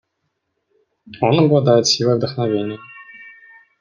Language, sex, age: Russian, male, 19-29